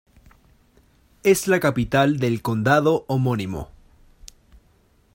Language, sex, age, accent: Spanish, male, 19-29, Chileno: Chile, Cuyo